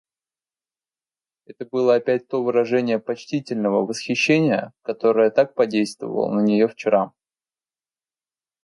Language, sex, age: Russian, male, 19-29